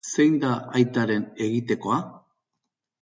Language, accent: Basque, Mendebalekoa (Araba, Bizkaia, Gipuzkoako mendebaleko herri batzuk)